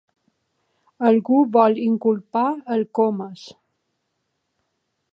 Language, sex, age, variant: Catalan, female, 50-59, Balear